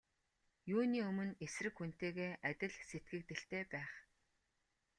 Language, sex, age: Mongolian, female, 30-39